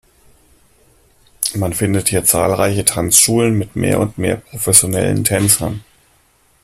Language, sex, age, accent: German, male, 40-49, Deutschland Deutsch